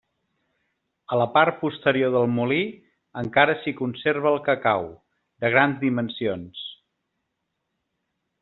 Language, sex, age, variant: Catalan, male, 40-49, Central